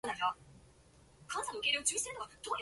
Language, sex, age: English, male, 19-29